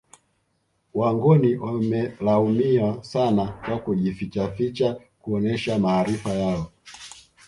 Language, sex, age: Swahili, male, 19-29